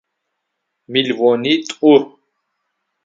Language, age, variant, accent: Adyghe, 40-49, Адыгабзэ (Кирил, пстэумэ зэдыряе), Бжъэдыгъу (Bjeduğ)